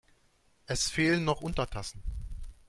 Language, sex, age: German, male, 30-39